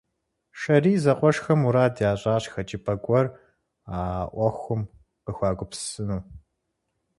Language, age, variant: Kabardian, 19-29, Адыгэбзэ (Къэбэрдей, Кирил, псоми зэдай)